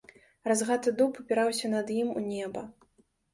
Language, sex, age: Belarusian, female, 19-29